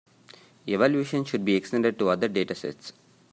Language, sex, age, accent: English, male, 30-39, India and South Asia (India, Pakistan, Sri Lanka)